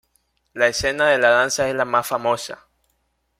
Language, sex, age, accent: Spanish, male, 19-29, América central